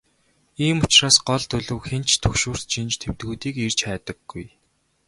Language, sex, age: Mongolian, male, 19-29